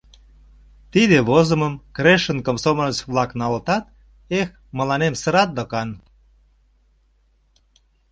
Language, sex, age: Mari, male, 60-69